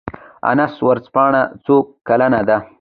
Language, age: Pashto, under 19